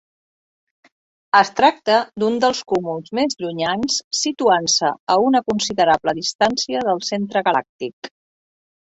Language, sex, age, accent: Catalan, female, 50-59, Català central